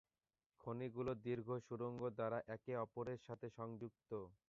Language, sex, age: Bengali, male, 19-29